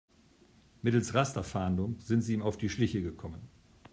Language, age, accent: German, 50-59, Deutschland Deutsch